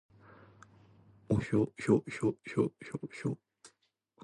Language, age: Japanese, 19-29